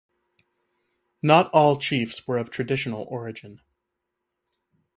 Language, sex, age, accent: English, male, 30-39, United States English